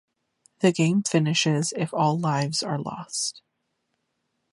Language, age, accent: English, 19-29, United States English